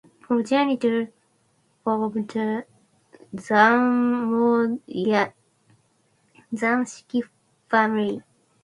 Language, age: English, 19-29